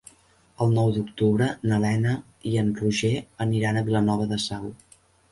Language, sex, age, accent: Catalan, female, 50-59, nord-oriental